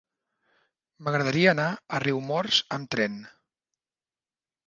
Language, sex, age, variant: Catalan, male, 40-49, Central